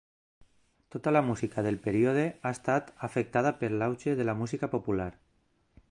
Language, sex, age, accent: Catalan, male, 40-49, valencià